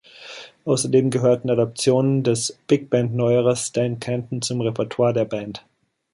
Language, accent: German, Deutschland Deutsch